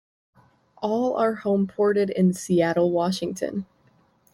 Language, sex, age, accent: English, female, under 19, United States English